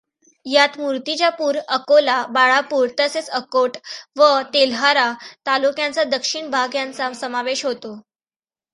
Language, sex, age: Marathi, female, under 19